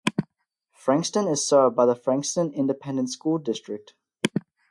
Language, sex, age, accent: English, male, under 19, Australian English